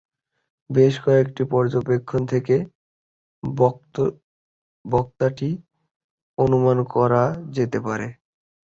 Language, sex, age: Bengali, male, 19-29